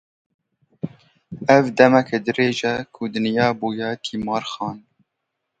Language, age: Kurdish, 19-29